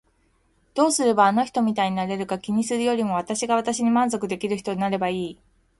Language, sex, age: Japanese, female, 40-49